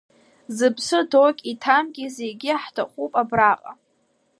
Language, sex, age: Abkhazian, female, under 19